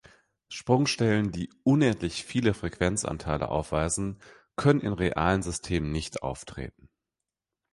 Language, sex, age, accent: German, male, 30-39, Deutschland Deutsch